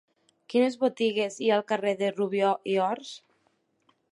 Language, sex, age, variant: Catalan, female, 19-29, Septentrional